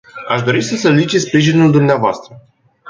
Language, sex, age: Romanian, male, 19-29